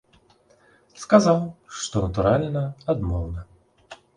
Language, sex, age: Belarusian, male, 30-39